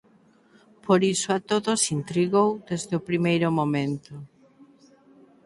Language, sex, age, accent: Galician, female, 50-59, Normativo (estándar)